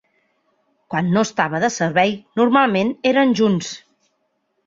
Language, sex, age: Catalan, female, 50-59